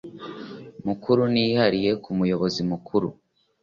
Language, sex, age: Kinyarwanda, male, under 19